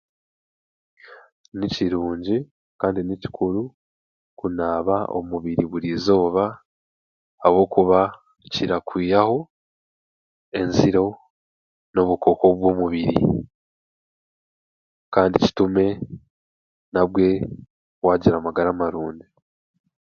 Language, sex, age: Chiga, male, 19-29